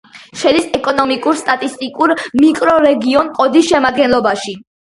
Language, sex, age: Georgian, female, under 19